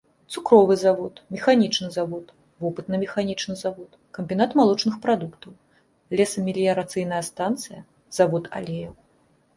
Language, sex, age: Belarusian, female, 30-39